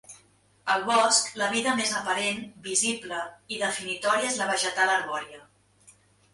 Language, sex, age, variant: Catalan, female, 30-39, Central